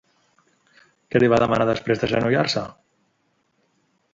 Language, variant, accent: Catalan, Central, central